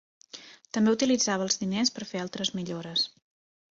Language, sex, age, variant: Catalan, female, 30-39, Central